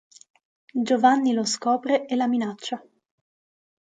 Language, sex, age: Italian, female, 19-29